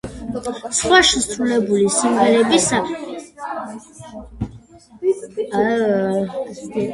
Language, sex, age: Georgian, female, under 19